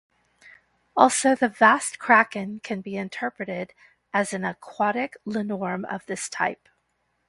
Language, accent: English, United States English